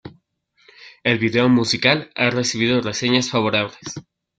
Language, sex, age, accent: Spanish, male, under 19, México